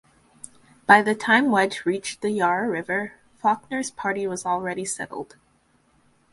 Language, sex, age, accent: English, female, 19-29, United States English